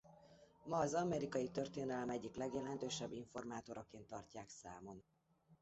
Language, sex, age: Hungarian, female, 40-49